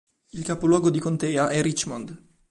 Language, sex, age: Italian, male, 19-29